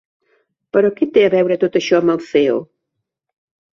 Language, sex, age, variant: Catalan, female, 70-79, Central